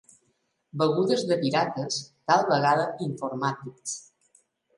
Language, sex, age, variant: Catalan, female, 40-49, Balear